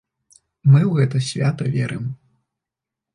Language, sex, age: Belarusian, male, 19-29